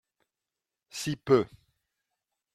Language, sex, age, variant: French, male, 40-49, Français d'Europe